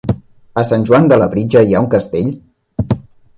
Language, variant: Catalan, Central